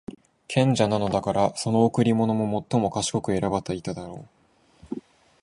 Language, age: Japanese, under 19